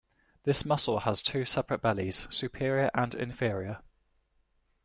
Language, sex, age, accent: English, male, 19-29, England English